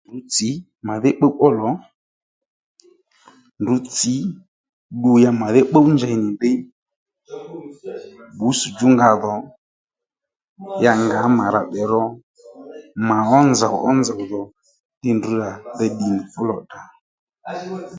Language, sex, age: Lendu, male, 30-39